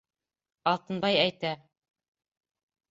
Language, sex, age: Bashkir, female, 40-49